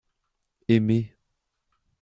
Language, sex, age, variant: French, male, 19-29, Français de métropole